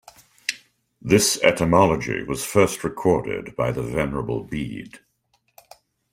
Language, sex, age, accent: English, male, 60-69, Canadian English